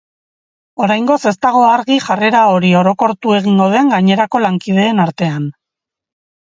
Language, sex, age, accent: Basque, female, 40-49, Erdialdekoa edo Nafarra (Gipuzkoa, Nafarroa)